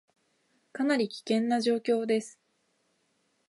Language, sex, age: Japanese, female, 19-29